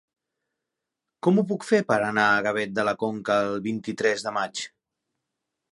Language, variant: Catalan, Central